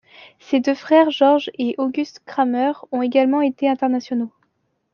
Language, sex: French, female